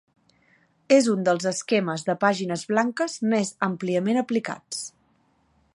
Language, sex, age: Catalan, female, 19-29